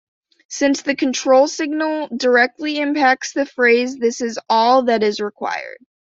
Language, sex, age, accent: English, female, under 19, United States English